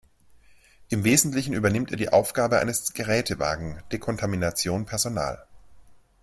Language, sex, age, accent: German, male, 30-39, Deutschland Deutsch